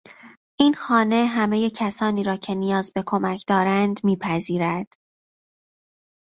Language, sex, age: Persian, female, 19-29